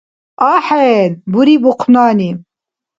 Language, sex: Dargwa, female